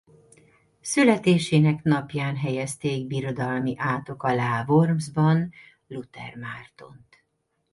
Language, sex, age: Hungarian, female, 40-49